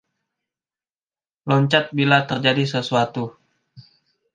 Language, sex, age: Indonesian, male, 19-29